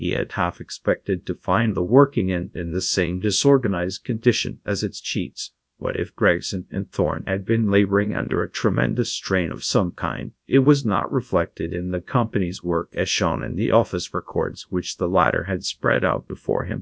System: TTS, GradTTS